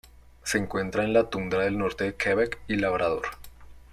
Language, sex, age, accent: Spanish, male, 19-29, Andino-Pacífico: Colombia, Perú, Ecuador, oeste de Bolivia y Venezuela andina